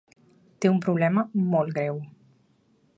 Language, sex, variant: Catalan, female, Septentrional